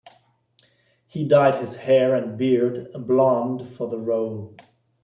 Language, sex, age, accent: English, male, 40-49, United States English